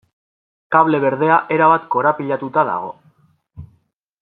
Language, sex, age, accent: Basque, male, 19-29, Mendebalekoa (Araba, Bizkaia, Gipuzkoako mendebaleko herri batzuk)